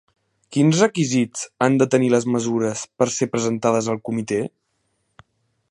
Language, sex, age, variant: Catalan, male, under 19, Central